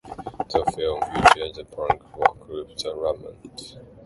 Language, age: English, under 19